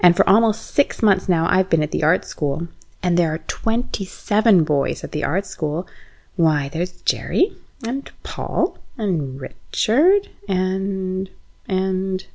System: none